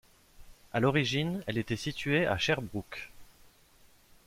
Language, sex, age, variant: French, male, 19-29, Français de métropole